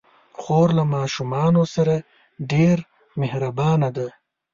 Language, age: Pashto, 30-39